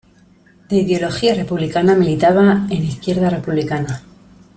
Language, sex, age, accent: Spanish, female, 30-39, España: Norte peninsular (Asturias, Castilla y León, Cantabria, País Vasco, Navarra, Aragón, La Rioja, Guadalajara, Cuenca)